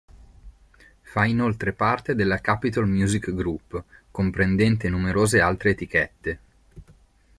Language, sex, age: Italian, male, 30-39